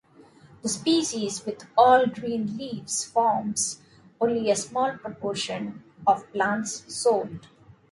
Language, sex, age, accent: English, female, 40-49, India and South Asia (India, Pakistan, Sri Lanka)